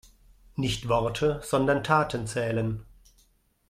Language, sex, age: German, male, 50-59